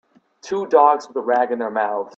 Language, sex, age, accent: English, male, under 19, United States English